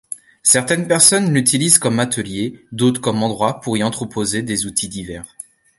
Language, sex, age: French, male, 19-29